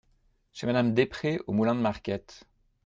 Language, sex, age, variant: French, male, 40-49, Français de métropole